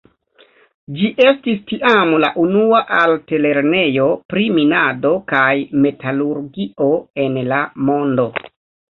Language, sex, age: Esperanto, male, 30-39